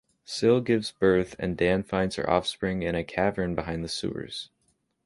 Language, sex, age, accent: English, male, under 19, United States English